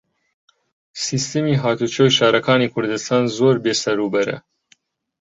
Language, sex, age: Central Kurdish, male, 30-39